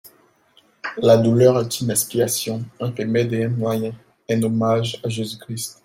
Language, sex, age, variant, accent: French, male, 19-29, Français d'Afrique subsaharienne et des îles africaines, Français de Côte d’Ivoire